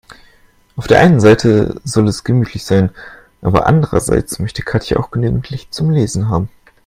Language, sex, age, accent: German, male, 19-29, Deutschland Deutsch